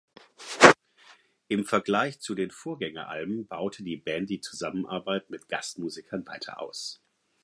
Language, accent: German, Deutschland Deutsch